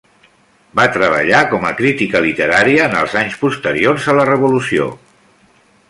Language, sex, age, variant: Catalan, male, 60-69, Central